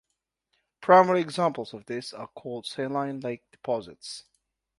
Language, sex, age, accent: English, male, 19-29, England English